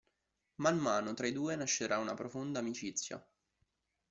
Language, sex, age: Italian, male, 19-29